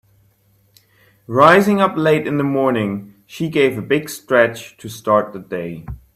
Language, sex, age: English, male, 19-29